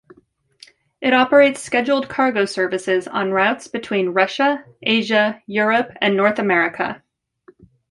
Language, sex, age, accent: English, female, 40-49, United States English